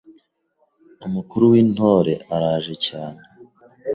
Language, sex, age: Kinyarwanda, male, 19-29